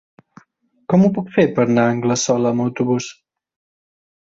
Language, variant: Catalan, Central